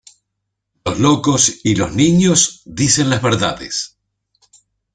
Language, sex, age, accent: Spanish, male, 50-59, Rioplatense: Argentina, Uruguay, este de Bolivia, Paraguay